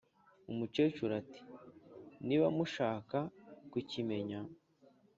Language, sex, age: Kinyarwanda, male, 19-29